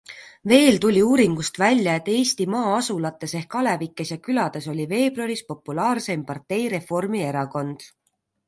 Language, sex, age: Estonian, female, 30-39